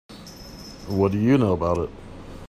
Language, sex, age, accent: English, male, 30-39, United States English